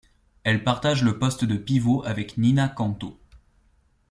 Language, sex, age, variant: French, male, 19-29, Français de métropole